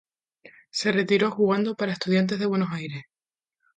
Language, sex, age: Spanish, female, 19-29